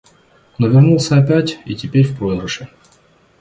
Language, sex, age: Russian, male, 30-39